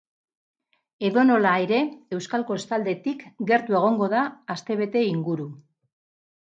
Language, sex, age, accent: Basque, female, 50-59, Mendebalekoa (Araba, Bizkaia, Gipuzkoako mendebaleko herri batzuk)